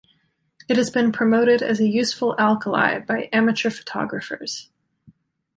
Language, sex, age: English, female, 19-29